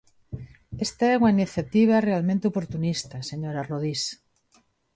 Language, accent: Galician, Neofalante